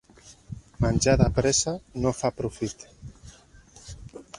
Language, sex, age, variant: Catalan, male, 40-49, Central